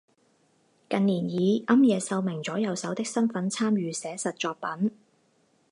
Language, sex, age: Chinese, female, 30-39